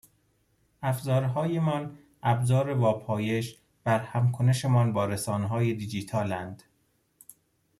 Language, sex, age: Persian, male, 30-39